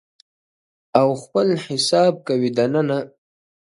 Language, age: Pashto, 19-29